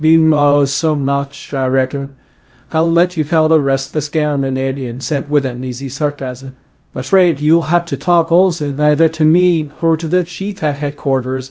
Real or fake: fake